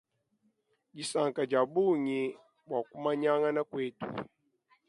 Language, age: Luba-Lulua, 19-29